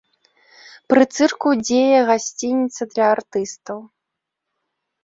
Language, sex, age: Belarusian, female, 19-29